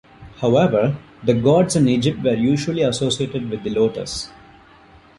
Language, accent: English, India and South Asia (India, Pakistan, Sri Lanka)